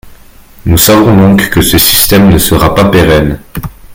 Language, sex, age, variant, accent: French, male, 19-29, Français d'Europe, Français de Suisse